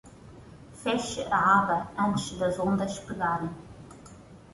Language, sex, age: Portuguese, female, 30-39